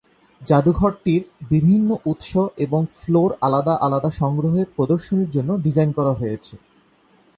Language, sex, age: Bengali, male, 19-29